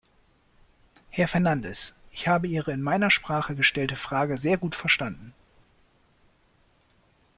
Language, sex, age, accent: German, male, 19-29, Deutschland Deutsch